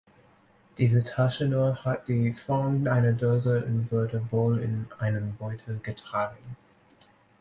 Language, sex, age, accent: German, male, 19-29, Deutschland Deutsch